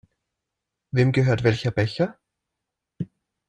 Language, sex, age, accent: German, male, 30-39, Österreichisches Deutsch